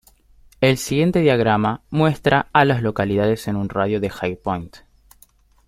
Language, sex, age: Spanish, male, under 19